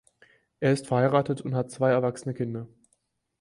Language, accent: German, Deutschland Deutsch